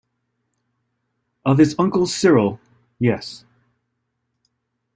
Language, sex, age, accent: English, male, 30-39, United States English